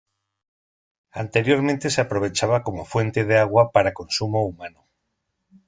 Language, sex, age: Spanish, male, 40-49